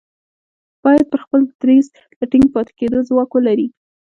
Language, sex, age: Pashto, female, under 19